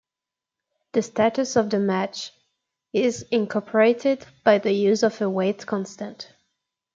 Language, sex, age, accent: English, female, 19-29, Canadian English